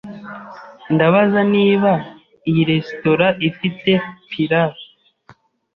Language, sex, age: Kinyarwanda, male, 30-39